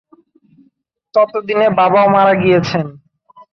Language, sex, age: Bengali, male, 19-29